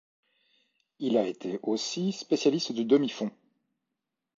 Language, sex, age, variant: French, male, 30-39, Français de métropole